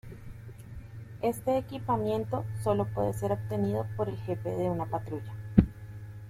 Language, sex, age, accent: Spanish, female, 30-39, Andino-Pacífico: Colombia, Perú, Ecuador, oeste de Bolivia y Venezuela andina